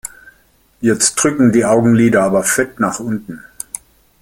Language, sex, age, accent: German, male, 50-59, Deutschland Deutsch